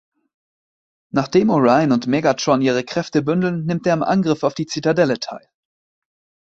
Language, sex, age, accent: German, male, 19-29, Deutschland Deutsch